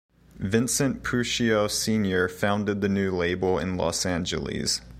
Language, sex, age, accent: English, male, 19-29, United States English